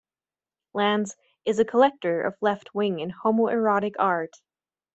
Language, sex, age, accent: English, female, 19-29, United States English